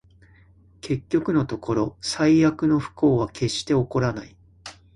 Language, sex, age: Japanese, male, 30-39